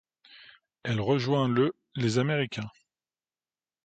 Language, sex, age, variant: French, male, 40-49, Français de métropole